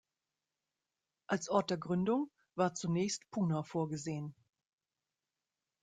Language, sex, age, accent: German, female, 40-49, Deutschland Deutsch